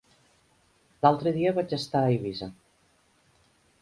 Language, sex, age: Catalan, female, 50-59